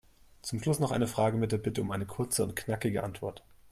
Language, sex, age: German, male, 30-39